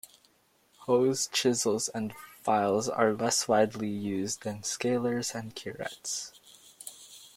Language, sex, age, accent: English, male, under 19, Canadian English